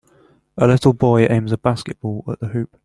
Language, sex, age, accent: English, male, 19-29, England English